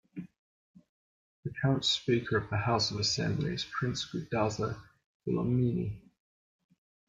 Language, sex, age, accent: English, male, 19-29, Australian English